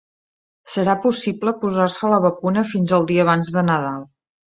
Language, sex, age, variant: Catalan, female, 50-59, Central